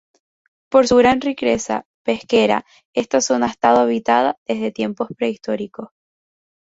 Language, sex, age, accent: Spanish, female, 19-29, España: Islas Canarias